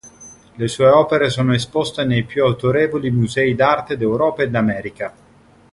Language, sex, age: Italian, male, 30-39